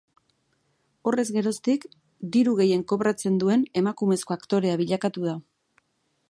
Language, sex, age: Basque, female, 40-49